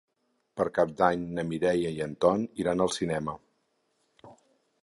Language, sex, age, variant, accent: Catalan, male, 50-59, Central, central